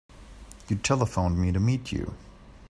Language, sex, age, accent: English, male, 30-39, United States English